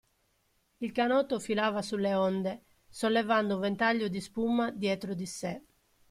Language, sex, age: Italian, female, 50-59